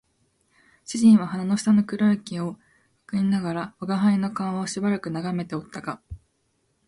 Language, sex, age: Japanese, female, 19-29